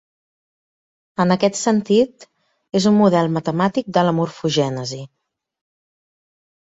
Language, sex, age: Catalan, female, 30-39